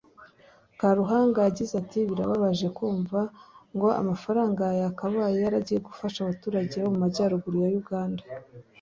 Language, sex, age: Kinyarwanda, female, 19-29